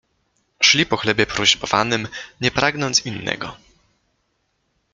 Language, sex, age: Polish, male, 19-29